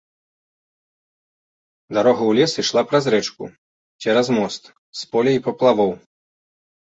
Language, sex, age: Belarusian, male, 30-39